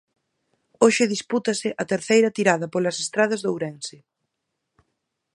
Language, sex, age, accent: Galician, female, 19-29, Central (gheada); Normativo (estándar)